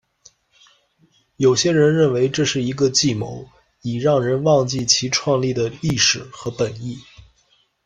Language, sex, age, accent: Chinese, male, 19-29, 出生地：山东省